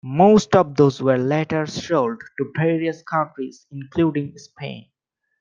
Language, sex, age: English, male, 19-29